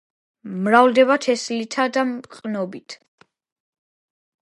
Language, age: Georgian, under 19